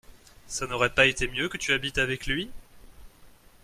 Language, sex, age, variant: French, male, 19-29, Français de métropole